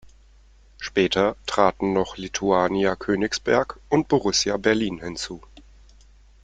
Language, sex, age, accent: German, male, 30-39, Deutschland Deutsch